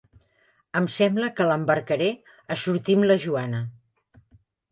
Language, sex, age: Catalan, female, 60-69